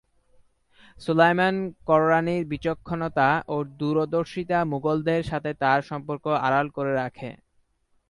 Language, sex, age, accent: Bengali, male, 19-29, Standard Bengali